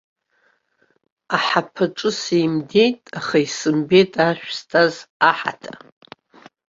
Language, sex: Abkhazian, female